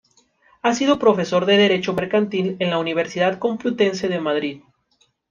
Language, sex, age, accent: Spanish, male, 19-29, México